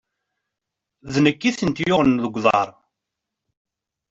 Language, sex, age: Kabyle, male, 40-49